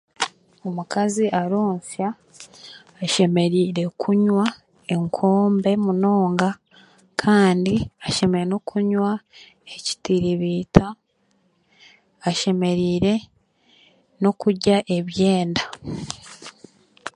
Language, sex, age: Chiga, female, 19-29